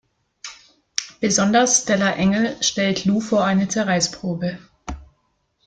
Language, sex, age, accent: German, female, 19-29, Deutschland Deutsch